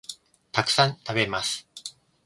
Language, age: Japanese, 19-29